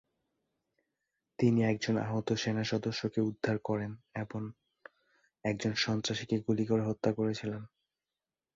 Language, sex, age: Bengali, male, 19-29